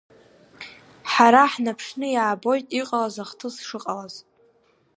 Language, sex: Abkhazian, female